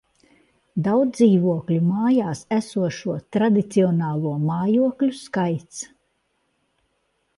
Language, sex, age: Latvian, female, 60-69